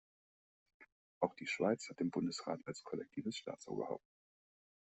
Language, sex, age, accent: German, male, 30-39, Deutschland Deutsch